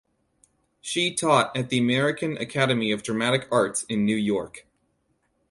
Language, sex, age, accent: English, male, 19-29, United States English